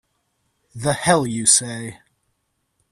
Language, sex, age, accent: English, male, 19-29, United States English